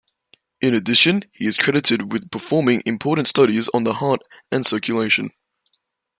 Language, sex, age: English, male, under 19